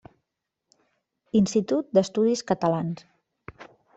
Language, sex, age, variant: Catalan, female, 50-59, Central